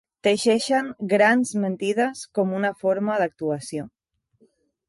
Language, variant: Catalan, Central